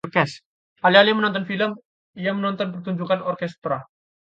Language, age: Indonesian, 19-29